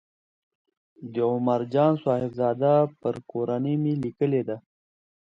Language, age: Pashto, 30-39